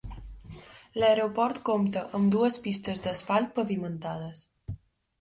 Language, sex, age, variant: Catalan, female, under 19, Balear